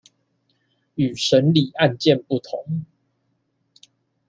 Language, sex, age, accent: Chinese, male, 19-29, 出生地：新北市